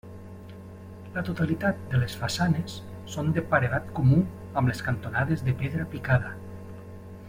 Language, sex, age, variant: Catalan, male, 40-49, Septentrional